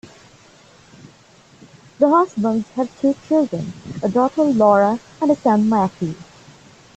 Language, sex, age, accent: English, female, 40-49, Filipino